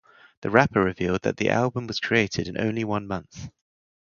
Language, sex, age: English, male, 30-39